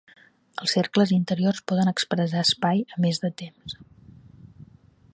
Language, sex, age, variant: Catalan, female, 30-39, Central